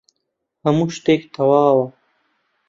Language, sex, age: Central Kurdish, male, 19-29